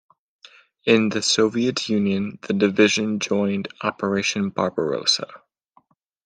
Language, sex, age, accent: English, male, 19-29, United States English